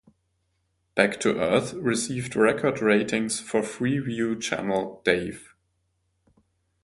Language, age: English, 19-29